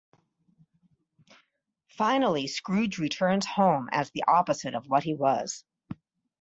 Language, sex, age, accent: English, female, 60-69, United States English